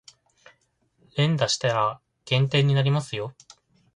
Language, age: Japanese, 19-29